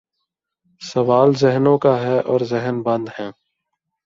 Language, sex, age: Urdu, male, 19-29